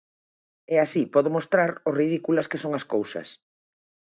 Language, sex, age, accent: Galician, female, 50-59, Atlántico (seseo e gheada)